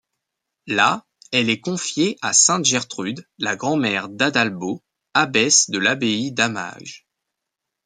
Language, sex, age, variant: French, male, 19-29, Français de métropole